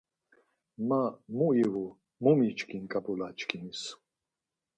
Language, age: Laz, 60-69